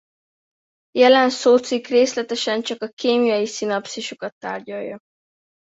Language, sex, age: Hungarian, female, under 19